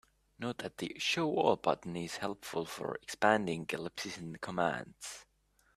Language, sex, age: English, male, 30-39